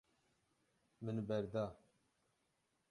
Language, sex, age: Kurdish, male, 30-39